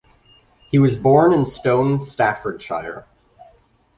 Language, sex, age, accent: English, male, 19-29, United States English